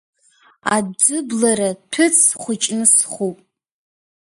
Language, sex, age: Abkhazian, female, 19-29